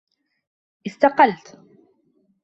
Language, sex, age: Arabic, female, 19-29